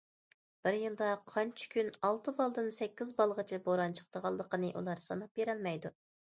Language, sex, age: Uyghur, female, 30-39